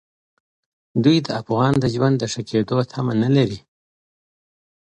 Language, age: Pashto, 30-39